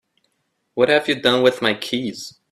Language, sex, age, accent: English, male, 19-29, United States English